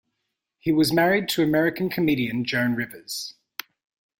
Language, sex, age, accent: English, male, 30-39, Australian English